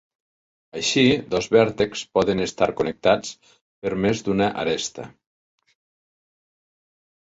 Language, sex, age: Catalan, male, 60-69